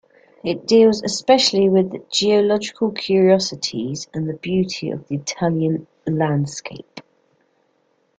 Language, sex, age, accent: English, female, 40-49, England English